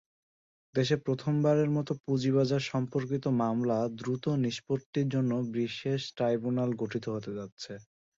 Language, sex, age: Bengali, male, 19-29